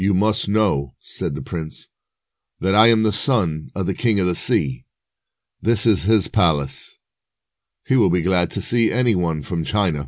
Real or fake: real